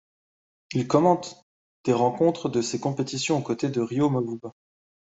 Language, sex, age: French, male, 30-39